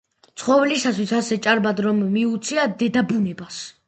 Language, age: Georgian, under 19